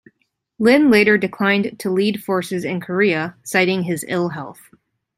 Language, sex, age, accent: English, female, 19-29, United States English